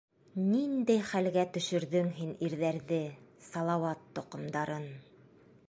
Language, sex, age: Bashkir, female, 30-39